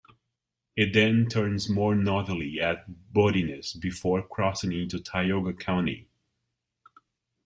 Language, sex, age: English, male, 30-39